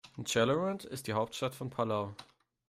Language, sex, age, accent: German, male, 19-29, Deutschland Deutsch